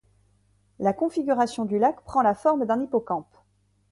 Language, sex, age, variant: French, female, 19-29, Français de métropole